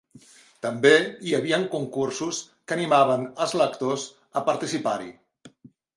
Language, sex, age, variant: Catalan, male, 50-59, Central